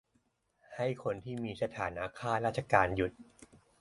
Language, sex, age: Thai, male, 30-39